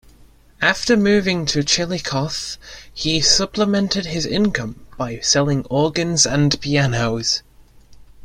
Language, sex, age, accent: English, male, under 19, England English